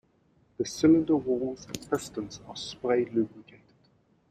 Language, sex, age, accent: English, male, 40-49, Southern African (South Africa, Zimbabwe, Namibia)